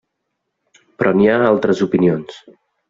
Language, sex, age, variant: Catalan, male, 19-29, Central